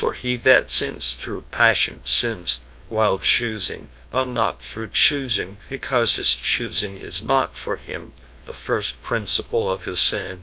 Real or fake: fake